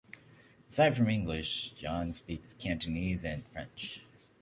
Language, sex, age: English, male, 19-29